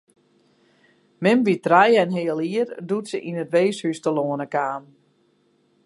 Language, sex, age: Western Frisian, female, 50-59